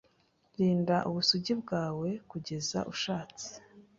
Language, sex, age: Kinyarwanda, female, 19-29